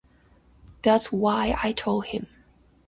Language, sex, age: English, female, 19-29